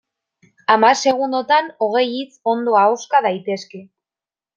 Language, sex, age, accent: Basque, female, 19-29, Mendebalekoa (Araba, Bizkaia, Gipuzkoako mendebaleko herri batzuk)